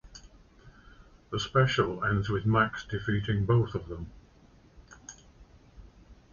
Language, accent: English, England English